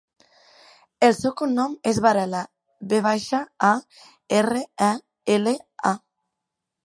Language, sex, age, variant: Catalan, female, 19-29, Central